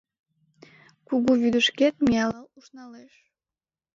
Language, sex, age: Mari, female, under 19